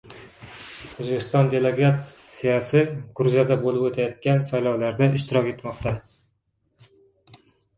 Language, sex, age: Uzbek, male, 30-39